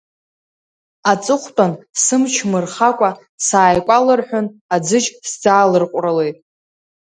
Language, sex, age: Abkhazian, female, under 19